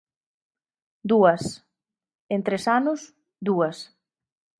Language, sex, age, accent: Galician, female, 19-29, Central (gheada); Normativo (estándar)